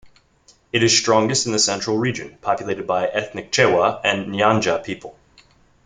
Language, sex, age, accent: English, male, 19-29, United States English